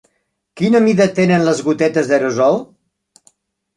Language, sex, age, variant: Catalan, male, 60-69, Central